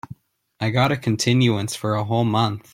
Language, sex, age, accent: English, male, under 19, United States English